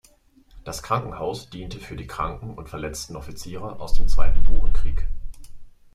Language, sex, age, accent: German, male, 30-39, Deutschland Deutsch